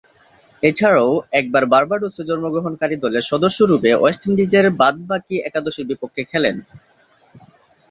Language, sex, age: Bengali, male, 19-29